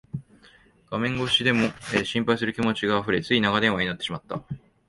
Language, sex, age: Japanese, male, 19-29